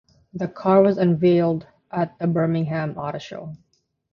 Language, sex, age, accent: English, female, 30-39, Canadian English; Filipino